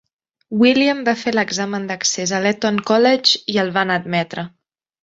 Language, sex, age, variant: Catalan, female, 19-29, Central